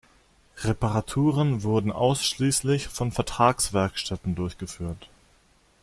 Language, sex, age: German, male, 30-39